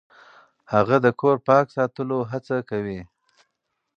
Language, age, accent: Pashto, 30-39, کندهارۍ لهجه